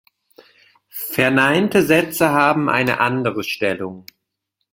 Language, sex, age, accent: German, male, 19-29, Deutschland Deutsch